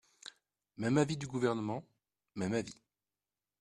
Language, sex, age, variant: French, male, 30-39, Français de métropole